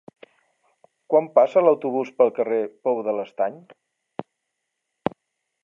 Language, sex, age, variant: Catalan, male, 50-59, Central